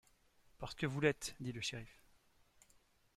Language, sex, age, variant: French, male, 40-49, Français de métropole